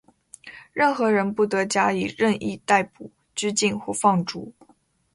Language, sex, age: Chinese, female, 19-29